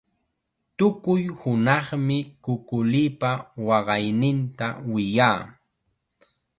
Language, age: Chiquián Ancash Quechua, 19-29